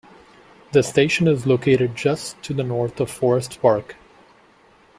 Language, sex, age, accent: English, male, 19-29, United States English